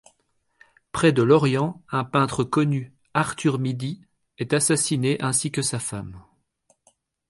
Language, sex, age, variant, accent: French, male, 30-39, Français d'Europe, Français de Belgique